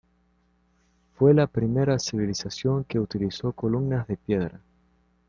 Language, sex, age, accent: Spanish, male, 19-29, Caribe: Cuba, Venezuela, Puerto Rico, República Dominicana, Panamá, Colombia caribeña, México caribeño, Costa del golfo de México